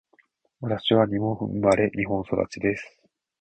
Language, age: Japanese, 19-29